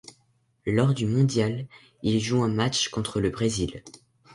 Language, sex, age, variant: French, male, under 19, Français de métropole